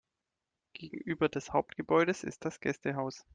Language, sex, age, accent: German, male, 30-39, Deutschland Deutsch